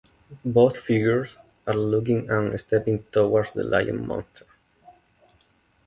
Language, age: English, 19-29